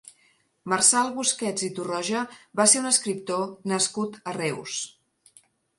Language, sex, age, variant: Catalan, female, 50-59, Central